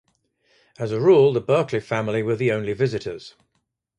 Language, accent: English, England English